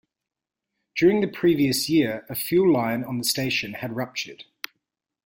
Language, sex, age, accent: English, male, 30-39, Australian English